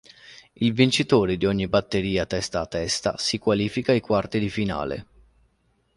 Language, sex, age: Italian, male, 19-29